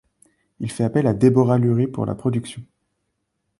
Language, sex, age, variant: French, male, 19-29, Français de métropole